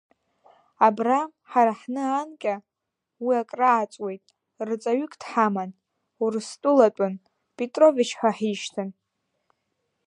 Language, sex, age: Abkhazian, female, under 19